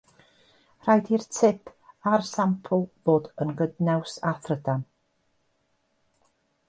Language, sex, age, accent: Welsh, female, 60-69, Y Deyrnas Unedig Cymraeg